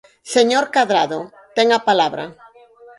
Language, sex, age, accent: Galician, female, 50-59, Normativo (estándar)